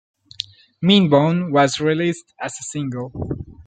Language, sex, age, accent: English, male, under 19, United States English